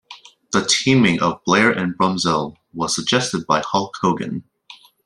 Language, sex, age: English, male, 19-29